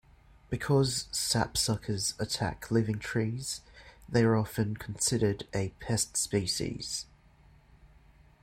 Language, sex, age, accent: English, male, 30-39, Australian English